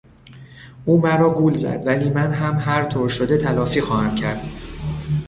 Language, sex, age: Persian, male, 30-39